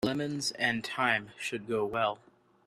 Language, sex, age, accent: English, male, 19-29, United States English